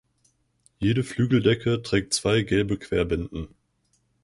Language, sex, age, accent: German, male, 19-29, Deutschland Deutsch